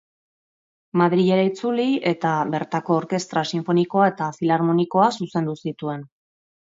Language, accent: Basque, Mendebalekoa (Araba, Bizkaia, Gipuzkoako mendebaleko herri batzuk)